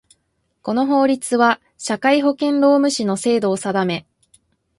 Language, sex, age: Japanese, female, 19-29